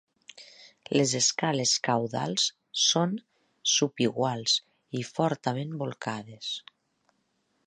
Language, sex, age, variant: Catalan, female, 40-49, Nord-Occidental